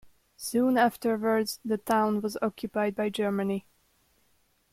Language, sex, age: English, female, 19-29